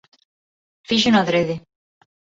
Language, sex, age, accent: Galician, female, 19-29, Neofalante